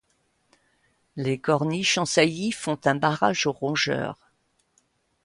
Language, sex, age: French, female, 60-69